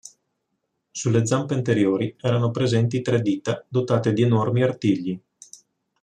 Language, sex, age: Italian, male, 50-59